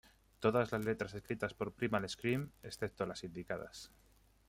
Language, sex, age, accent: Spanish, male, 30-39, España: Centro-Sur peninsular (Madrid, Toledo, Castilla-La Mancha)